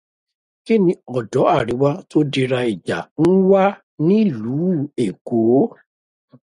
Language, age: Yoruba, 50-59